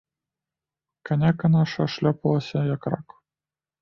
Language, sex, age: Belarusian, male, 30-39